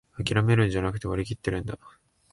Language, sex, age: Japanese, male, 19-29